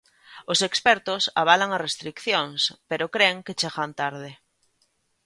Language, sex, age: Galician, female, 30-39